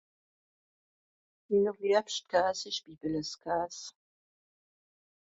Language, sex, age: Swiss German, female, 50-59